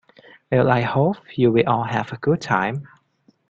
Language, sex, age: English, male, 19-29